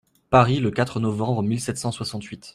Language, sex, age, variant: French, male, 19-29, Français de métropole